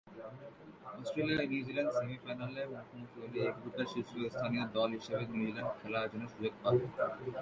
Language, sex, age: Bengali, male, under 19